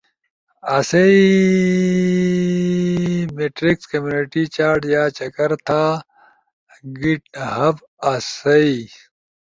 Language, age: Ushojo, 19-29